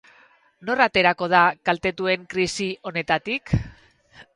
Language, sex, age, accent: Basque, female, 40-49, Erdialdekoa edo Nafarra (Gipuzkoa, Nafarroa)